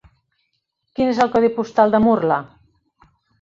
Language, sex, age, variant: Catalan, female, 50-59, Central